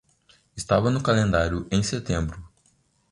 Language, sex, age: Portuguese, male, 19-29